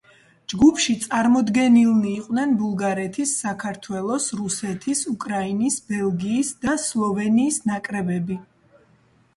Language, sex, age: Georgian, female, 30-39